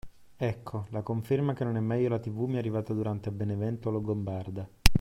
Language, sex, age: Italian, male, 19-29